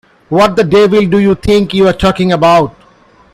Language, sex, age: English, male, 40-49